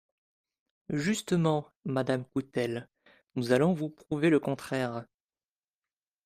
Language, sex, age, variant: French, male, 19-29, Français de métropole